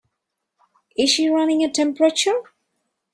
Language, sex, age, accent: English, female, 19-29, India and South Asia (India, Pakistan, Sri Lanka)